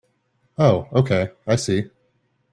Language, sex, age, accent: English, male, 30-39, United States English